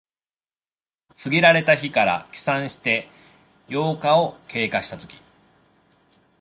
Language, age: Japanese, 40-49